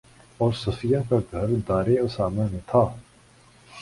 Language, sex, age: Urdu, male, 19-29